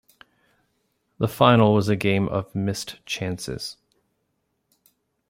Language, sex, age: English, male, 40-49